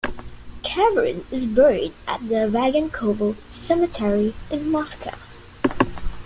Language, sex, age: English, male, under 19